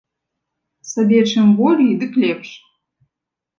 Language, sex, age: Belarusian, female, 19-29